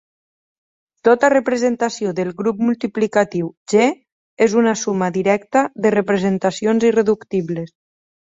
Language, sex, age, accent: Catalan, female, 30-39, valencià